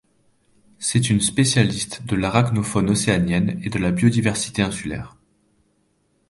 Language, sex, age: French, male, 30-39